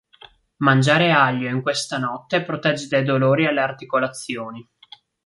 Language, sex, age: Italian, male, 19-29